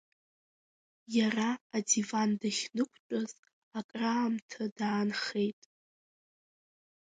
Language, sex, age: Abkhazian, female, under 19